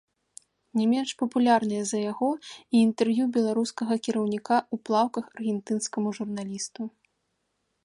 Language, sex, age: Belarusian, female, 19-29